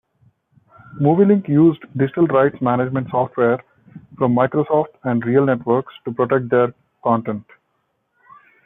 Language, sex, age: English, male, 30-39